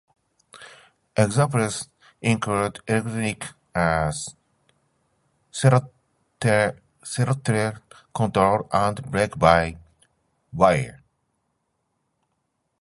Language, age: English, 50-59